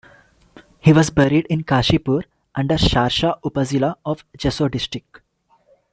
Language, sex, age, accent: English, male, 19-29, India and South Asia (India, Pakistan, Sri Lanka)